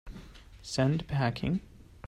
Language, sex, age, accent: English, male, 30-39, United States English